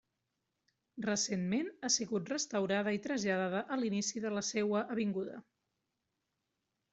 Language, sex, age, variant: Catalan, female, 40-49, Central